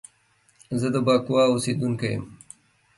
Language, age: Pashto, 19-29